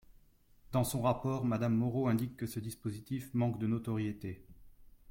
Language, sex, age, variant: French, male, 30-39, Français de métropole